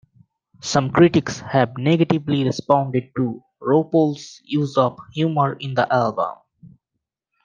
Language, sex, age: English, male, 19-29